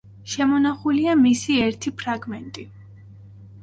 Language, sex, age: Georgian, female, 19-29